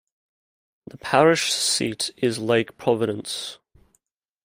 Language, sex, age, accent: English, male, 19-29, Australian English